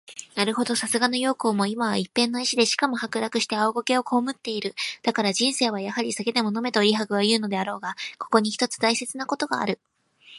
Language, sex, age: Japanese, female, 19-29